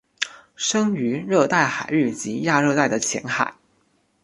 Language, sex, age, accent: Chinese, male, 19-29, 出生地：福建省